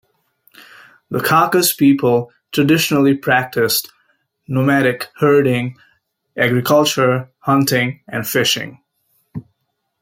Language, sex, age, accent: English, male, 30-39, United States English